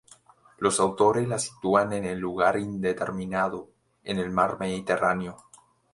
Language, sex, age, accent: Spanish, male, 19-29, México